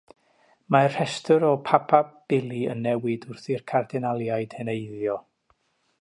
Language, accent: Welsh, Y Deyrnas Unedig Cymraeg